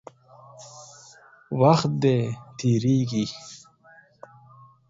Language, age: Pashto, 19-29